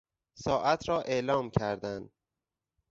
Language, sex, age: Persian, male, 30-39